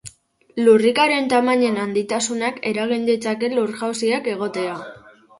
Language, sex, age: Basque, female, under 19